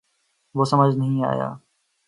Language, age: Urdu, 19-29